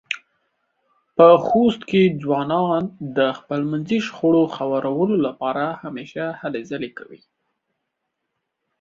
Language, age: Pashto, under 19